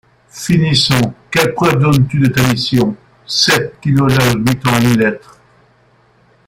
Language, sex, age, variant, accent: French, male, 50-59, Français d'Europe, Français de Belgique